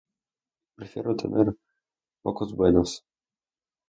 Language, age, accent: Spanish, under 19, España: Norte peninsular (Asturias, Castilla y León, Cantabria, País Vasco, Navarra, Aragón, La Rioja, Guadalajara, Cuenca)